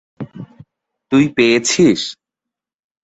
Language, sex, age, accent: Bengali, male, 19-29, প্রমিত